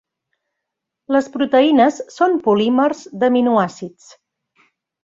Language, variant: Catalan, Central